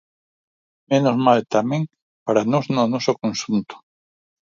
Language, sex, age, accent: Galician, male, 50-59, Normativo (estándar)